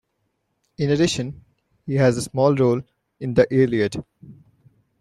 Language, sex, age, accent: English, male, 19-29, India and South Asia (India, Pakistan, Sri Lanka)